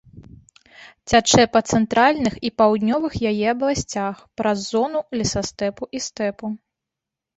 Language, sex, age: Belarusian, female, 30-39